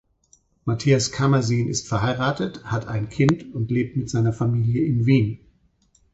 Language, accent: German, Deutschland Deutsch